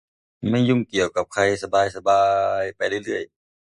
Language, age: Thai, 30-39